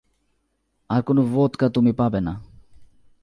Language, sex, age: Bengali, male, 19-29